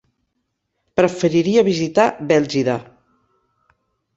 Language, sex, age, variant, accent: Catalan, female, 50-59, Central, central